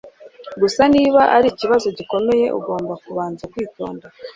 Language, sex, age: Kinyarwanda, female, 30-39